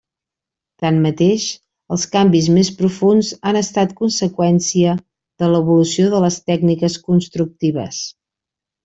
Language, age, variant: Catalan, 40-49, Central